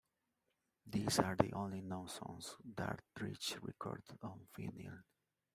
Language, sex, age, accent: English, male, 30-39, Southern African (South Africa, Zimbabwe, Namibia)